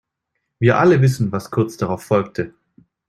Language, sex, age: German, male, 19-29